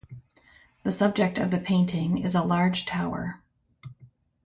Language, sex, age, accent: English, female, 40-49, United States English